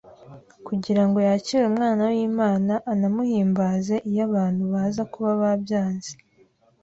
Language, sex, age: Kinyarwanda, female, 19-29